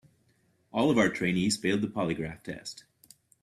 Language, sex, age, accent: English, male, 40-49, United States English